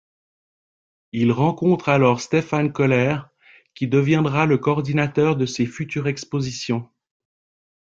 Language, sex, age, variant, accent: French, male, 40-49, Français d'Europe, Français de Suisse